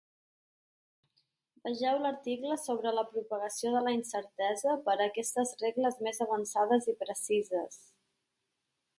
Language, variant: Catalan, Central